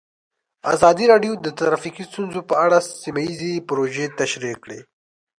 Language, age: Pashto, 19-29